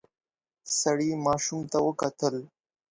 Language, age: Pashto, under 19